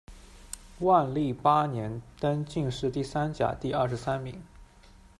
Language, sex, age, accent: Chinese, male, 19-29, 出生地：浙江省